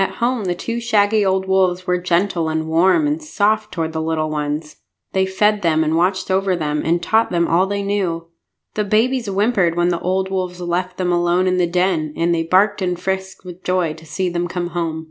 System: none